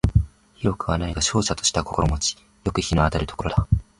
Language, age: Japanese, 19-29